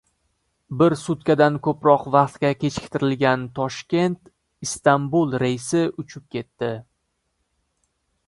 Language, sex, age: Uzbek, male, 19-29